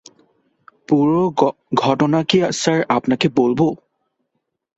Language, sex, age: Bengali, male, 19-29